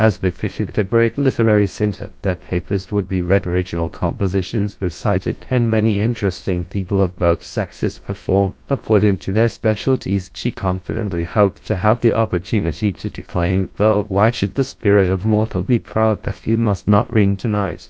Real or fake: fake